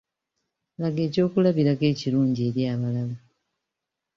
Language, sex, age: Ganda, female, 19-29